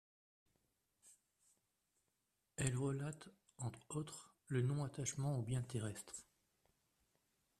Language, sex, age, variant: French, male, 40-49, Français de métropole